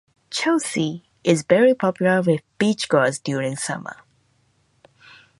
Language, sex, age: English, female, 19-29